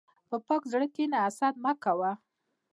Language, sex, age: Pashto, female, 30-39